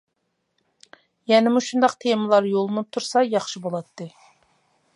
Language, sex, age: Uyghur, female, 40-49